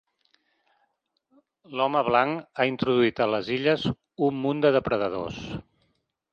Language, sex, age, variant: Catalan, male, 50-59, Nord-Occidental